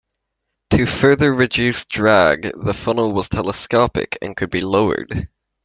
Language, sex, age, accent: English, male, 19-29, United States English